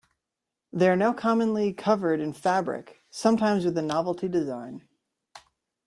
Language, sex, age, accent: English, male, 19-29, United States English